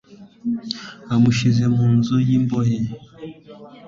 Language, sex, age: Kinyarwanda, male, 19-29